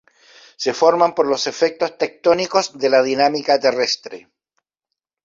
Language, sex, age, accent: Spanish, male, 50-59, Chileno: Chile, Cuyo